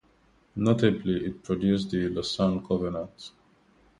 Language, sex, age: English, male, 19-29